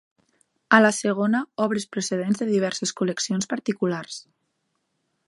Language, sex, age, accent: Catalan, female, 19-29, septentrional; valencià